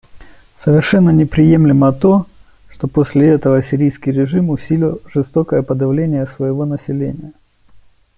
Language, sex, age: Russian, male, 40-49